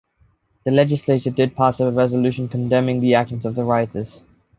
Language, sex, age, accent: English, male, 19-29, England English